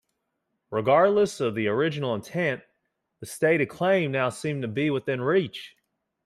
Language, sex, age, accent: English, male, 19-29, United States English